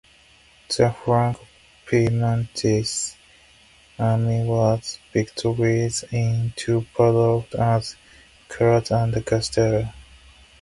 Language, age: English, 19-29